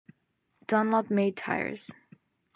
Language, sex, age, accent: English, female, under 19, United States English